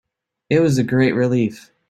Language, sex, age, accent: English, male, 19-29, United States English